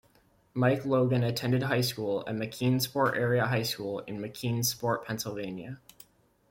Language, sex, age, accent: English, male, 19-29, United States English